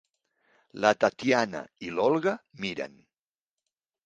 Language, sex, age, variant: Catalan, male, 50-59, Central